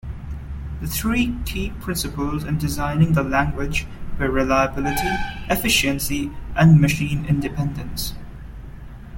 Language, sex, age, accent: English, male, 19-29, India and South Asia (India, Pakistan, Sri Lanka)